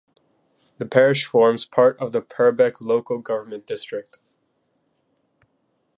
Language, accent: English, United States English